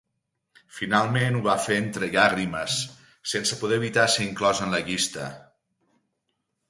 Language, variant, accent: Catalan, Central, central